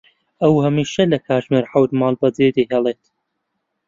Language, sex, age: Central Kurdish, male, 19-29